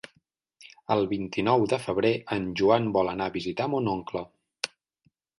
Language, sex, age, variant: Catalan, male, 30-39, Central